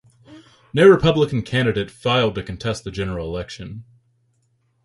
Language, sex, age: English, male, 19-29